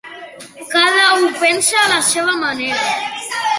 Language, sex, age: Catalan, male, under 19